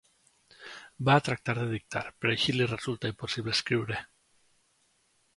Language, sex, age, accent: Catalan, male, 30-39, valencià